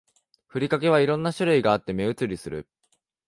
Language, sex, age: Japanese, male, 19-29